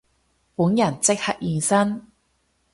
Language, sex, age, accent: Cantonese, female, 30-39, 广州音